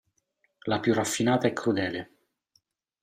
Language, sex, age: Italian, male, 40-49